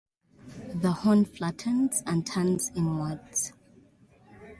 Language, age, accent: English, 19-29, England English